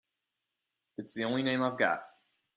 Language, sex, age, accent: English, male, 19-29, United States English